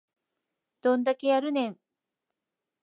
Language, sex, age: Japanese, female, 50-59